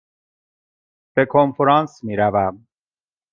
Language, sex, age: Persian, male, 40-49